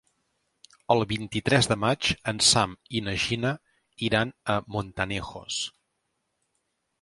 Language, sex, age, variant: Catalan, male, 40-49, Central